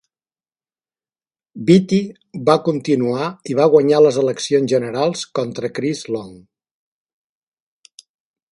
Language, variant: Catalan, Central